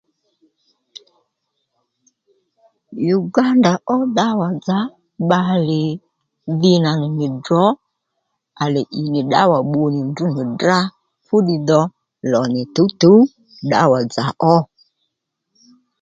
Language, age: Lendu, 40-49